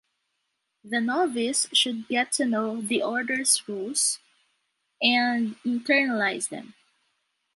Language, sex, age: English, female, 19-29